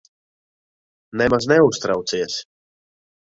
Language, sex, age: Latvian, male, 19-29